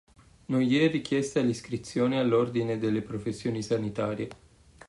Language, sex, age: Italian, male, 19-29